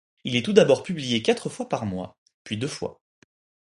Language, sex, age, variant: French, male, 19-29, Français de métropole